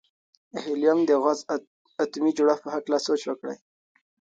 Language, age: Pashto, 19-29